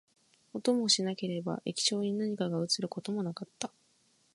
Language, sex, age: Japanese, female, 19-29